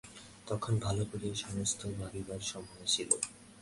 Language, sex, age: Bengali, male, under 19